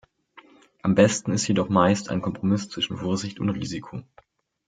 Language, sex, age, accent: German, male, 19-29, Deutschland Deutsch